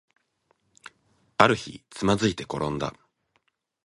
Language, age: Japanese, 19-29